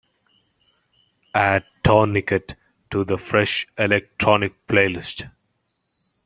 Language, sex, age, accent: English, male, under 19, India and South Asia (India, Pakistan, Sri Lanka)